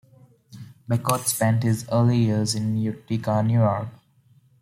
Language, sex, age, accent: English, male, 19-29, India and South Asia (India, Pakistan, Sri Lanka)